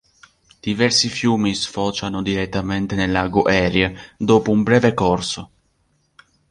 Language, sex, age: Italian, male, 19-29